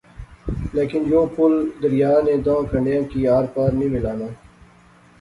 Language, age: Pahari-Potwari, 30-39